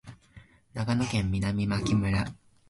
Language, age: Japanese, under 19